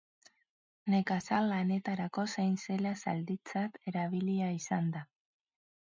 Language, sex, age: Basque, female, 40-49